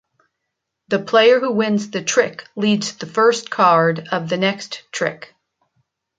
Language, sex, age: English, female, 60-69